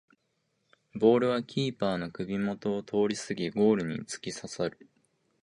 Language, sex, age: Japanese, male, 19-29